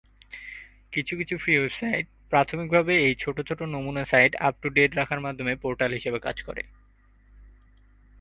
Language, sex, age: Bengali, male, 19-29